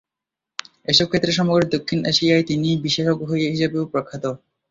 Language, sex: Bengali, male